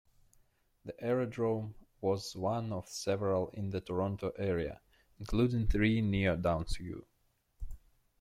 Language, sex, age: English, male, 19-29